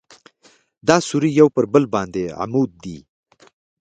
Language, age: Pashto, 50-59